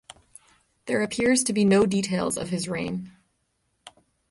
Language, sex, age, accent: English, female, 19-29, United States English; Canadian English